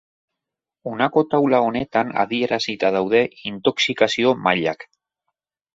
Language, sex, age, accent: Basque, male, 40-49, Mendebalekoa (Araba, Bizkaia, Gipuzkoako mendebaleko herri batzuk)